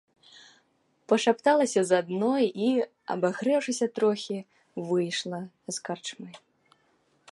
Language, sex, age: Belarusian, female, 19-29